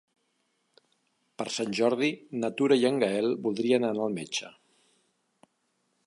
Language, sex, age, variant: Catalan, male, 50-59, Central